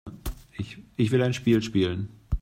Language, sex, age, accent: German, male, 40-49, Deutschland Deutsch